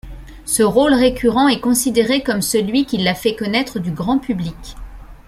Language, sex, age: French, female, 40-49